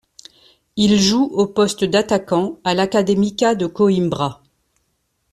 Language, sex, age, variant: French, female, 50-59, Français de métropole